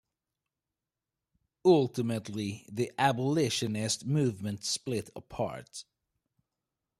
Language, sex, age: English, male, 30-39